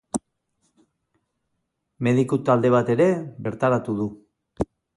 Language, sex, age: Basque, male, 40-49